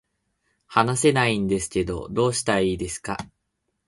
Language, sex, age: Japanese, male, 19-29